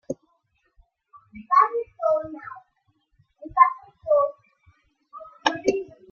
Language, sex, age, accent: English, male, 60-69, Southern African (South Africa, Zimbabwe, Namibia)